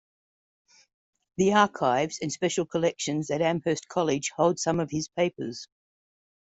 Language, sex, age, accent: English, female, 50-59, Australian English